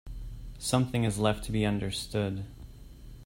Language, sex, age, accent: English, male, 30-39, Canadian English